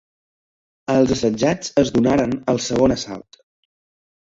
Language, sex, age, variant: Catalan, male, 30-39, Central